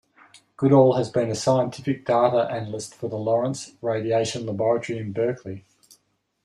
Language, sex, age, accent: English, male, 50-59, Australian English